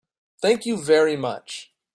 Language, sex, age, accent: English, male, 19-29, United States English